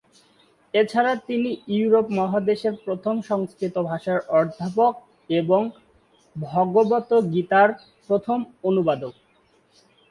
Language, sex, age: Bengali, male, 19-29